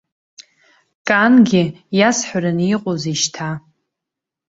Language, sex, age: Abkhazian, female, under 19